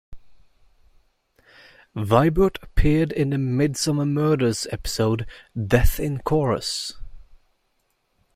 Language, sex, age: English, male, 19-29